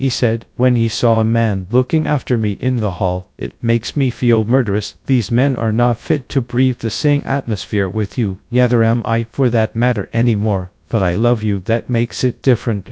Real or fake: fake